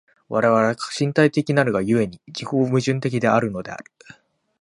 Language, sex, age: Japanese, male, 19-29